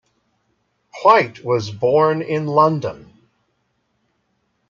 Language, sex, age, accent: English, male, 40-49, United States English